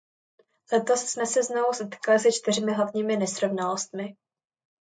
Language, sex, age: Czech, female, under 19